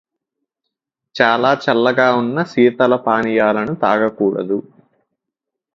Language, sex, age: Telugu, male, 19-29